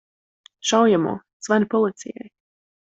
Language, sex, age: Latvian, female, under 19